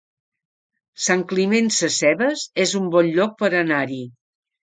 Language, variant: Catalan, Central